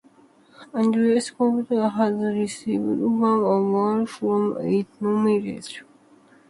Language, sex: English, female